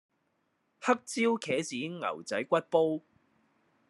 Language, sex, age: Cantonese, male, 30-39